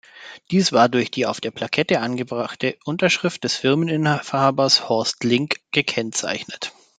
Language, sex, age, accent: German, male, 30-39, Deutschland Deutsch